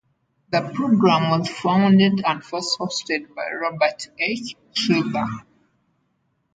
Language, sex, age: English, female, 19-29